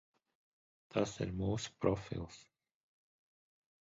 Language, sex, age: Latvian, male, 40-49